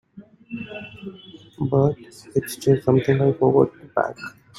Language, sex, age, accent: English, male, 19-29, India and South Asia (India, Pakistan, Sri Lanka)